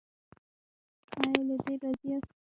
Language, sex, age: Pashto, female, 19-29